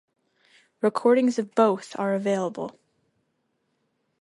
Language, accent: English, United States English